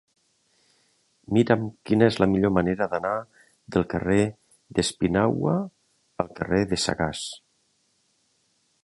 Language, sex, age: Catalan, male, 40-49